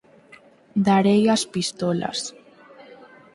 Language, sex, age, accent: Galician, female, under 19, Normativo (estándar)